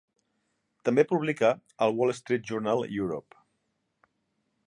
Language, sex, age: Catalan, male, 40-49